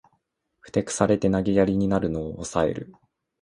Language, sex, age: Japanese, male, 19-29